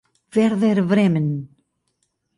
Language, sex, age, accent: Spanish, female, 60-69, Caribe: Cuba, Venezuela, Puerto Rico, República Dominicana, Panamá, Colombia caribeña, México caribeño, Costa del golfo de México